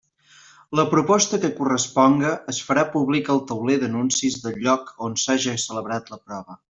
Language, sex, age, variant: Catalan, male, 19-29, Central